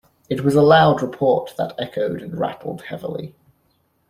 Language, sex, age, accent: English, male, 19-29, England English